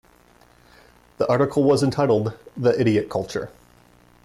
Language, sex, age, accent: English, male, 40-49, United States English